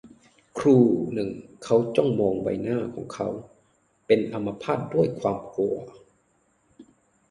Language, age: Thai, 19-29